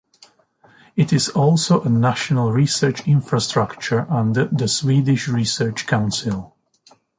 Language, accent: English, England English